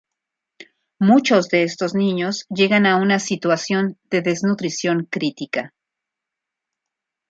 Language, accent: Spanish, México